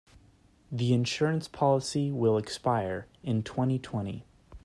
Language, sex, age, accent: English, male, 19-29, United States English